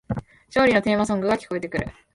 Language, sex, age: Japanese, female, 19-29